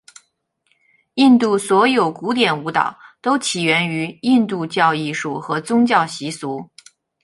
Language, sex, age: Chinese, female, 40-49